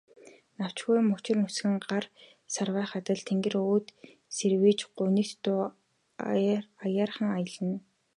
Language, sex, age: Mongolian, female, 19-29